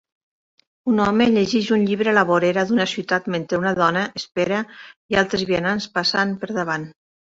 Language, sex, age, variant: Catalan, female, 40-49, Nord-Occidental